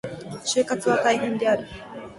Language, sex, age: Japanese, female, 19-29